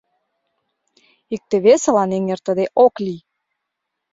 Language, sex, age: Mari, female, 19-29